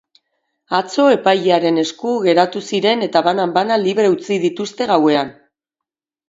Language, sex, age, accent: Basque, female, 40-49, Mendebalekoa (Araba, Bizkaia, Gipuzkoako mendebaleko herri batzuk)